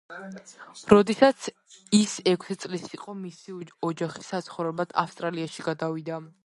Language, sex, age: Georgian, female, under 19